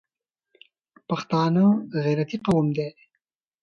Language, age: Pashto, 19-29